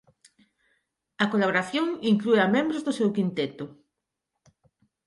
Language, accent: Galician, Neofalante